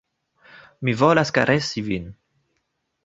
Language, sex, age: Esperanto, male, 19-29